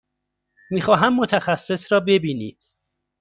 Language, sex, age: Persian, male, 30-39